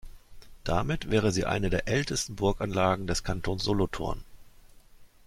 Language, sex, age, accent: German, male, 50-59, Deutschland Deutsch